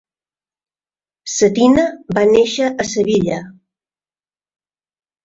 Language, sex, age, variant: Catalan, female, 40-49, Central